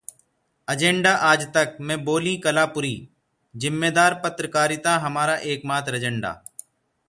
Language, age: Hindi, 30-39